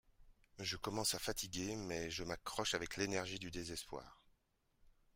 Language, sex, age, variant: French, male, 40-49, Français de métropole